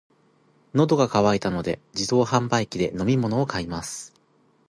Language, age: Japanese, 40-49